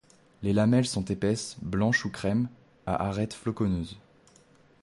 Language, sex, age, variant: French, male, 19-29, Français de métropole